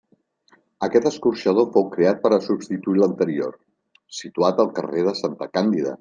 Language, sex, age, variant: Catalan, male, 60-69, Central